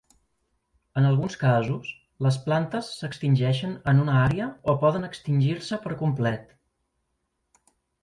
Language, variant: Catalan, Central